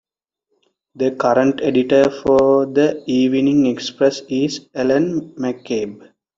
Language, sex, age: English, male, 19-29